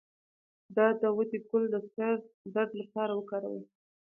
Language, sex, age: Pashto, female, 19-29